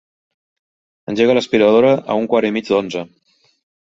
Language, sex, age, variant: Catalan, male, 40-49, Central